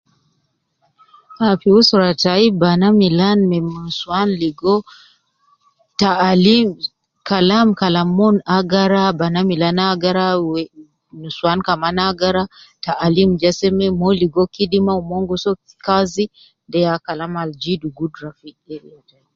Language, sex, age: Nubi, female, 50-59